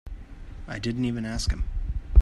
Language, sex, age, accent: English, male, 30-39, United States English